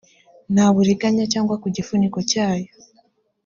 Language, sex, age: Kinyarwanda, female, under 19